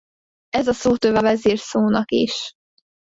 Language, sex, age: Hungarian, female, under 19